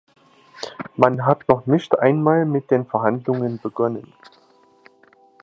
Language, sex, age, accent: German, male, 30-39, Deutschland Deutsch